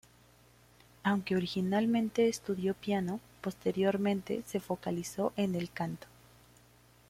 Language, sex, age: Spanish, female, 19-29